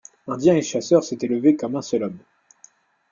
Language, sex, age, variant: French, male, 19-29, Français de métropole